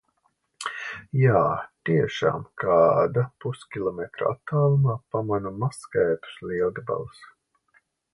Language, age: Latvian, 50-59